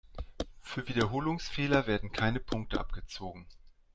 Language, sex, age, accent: German, male, 40-49, Deutschland Deutsch